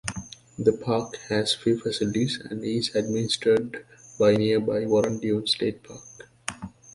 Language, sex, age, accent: English, male, 19-29, United States English